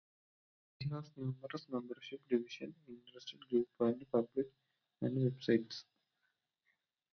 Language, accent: English, England English; Malaysian English